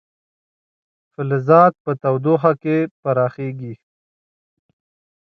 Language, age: Pashto, 19-29